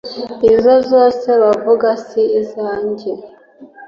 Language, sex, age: Kinyarwanda, female, 40-49